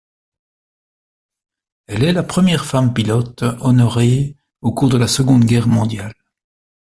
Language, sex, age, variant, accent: French, male, 50-59, Français d'Europe, Français de Belgique